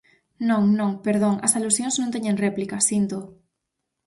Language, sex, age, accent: Galician, female, 19-29, Normativo (estándar)